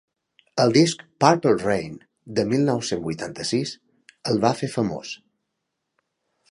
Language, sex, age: Catalan, male, 30-39